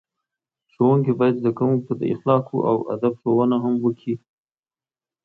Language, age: Pashto, 40-49